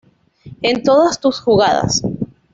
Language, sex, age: Spanish, female, 19-29